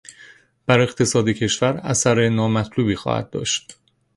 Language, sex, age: Persian, male, 30-39